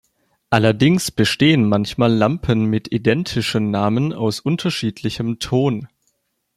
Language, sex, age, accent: German, male, 19-29, Deutschland Deutsch